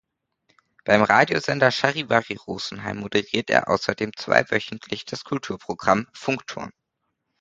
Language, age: German, 19-29